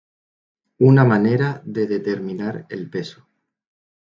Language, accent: Spanish, España: Centro-Sur peninsular (Madrid, Toledo, Castilla-La Mancha)